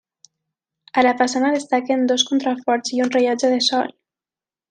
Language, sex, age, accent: Catalan, female, 19-29, valencià